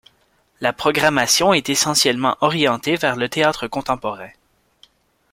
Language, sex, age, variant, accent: French, male, 19-29, Français d'Amérique du Nord, Français du Canada